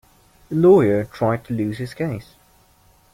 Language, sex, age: English, male, 19-29